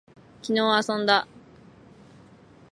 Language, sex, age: Japanese, female, under 19